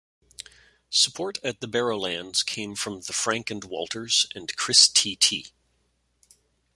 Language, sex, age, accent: English, male, 50-59, Canadian English